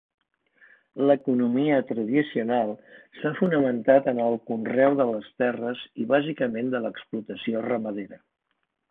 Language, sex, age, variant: Catalan, male, 60-69, Central